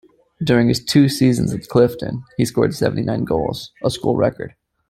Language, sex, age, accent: English, male, 30-39, United States English